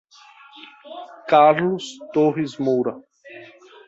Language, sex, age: Portuguese, male, 40-49